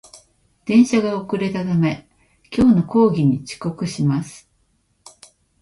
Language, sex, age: Japanese, female, 50-59